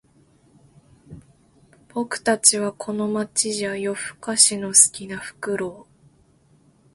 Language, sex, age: Japanese, female, 19-29